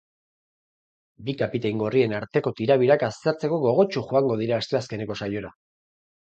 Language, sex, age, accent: Basque, male, 40-49, Mendebalekoa (Araba, Bizkaia, Gipuzkoako mendebaleko herri batzuk)